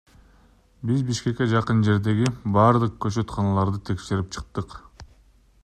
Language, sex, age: Kyrgyz, male, 19-29